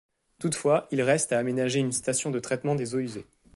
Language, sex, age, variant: French, male, 19-29, Français de métropole